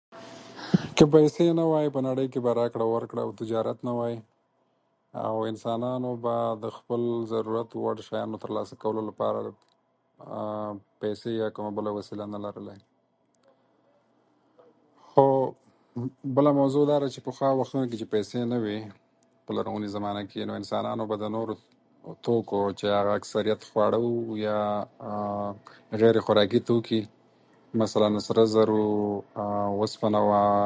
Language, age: Pashto, 19-29